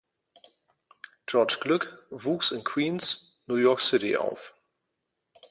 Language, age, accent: German, 50-59, Deutschland Deutsch